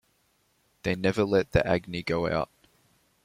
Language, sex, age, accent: English, male, 19-29, Australian English